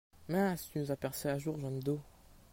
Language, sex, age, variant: French, male, under 19, Français de métropole